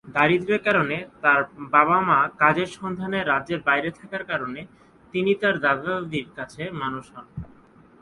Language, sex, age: Bengali, male, 19-29